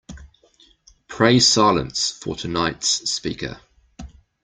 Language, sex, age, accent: English, male, 40-49, New Zealand English